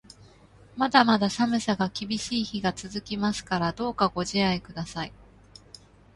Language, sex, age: Japanese, female, 30-39